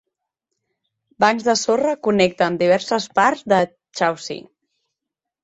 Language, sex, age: Catalan, female, 30-39